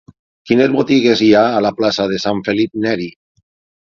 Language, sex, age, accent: Catalan, male, 50-59, valencià